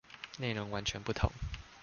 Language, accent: Chinese, 出生地：桃園市